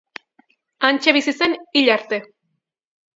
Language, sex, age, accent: Basque, female, 19-29, Erdialdekoa edo Nafarra (Gipuzkoa, Nafarroa)